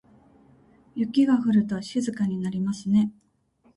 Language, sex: Japanese, female